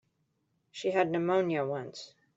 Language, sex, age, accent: English, female, 30-39, United States English